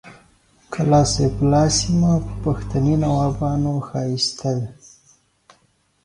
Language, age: Pashto, 19-29